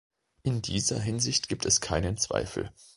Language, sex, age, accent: German, male, 40-49, Deutschland Deutsch